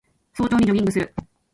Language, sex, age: Japanese, female, 40-49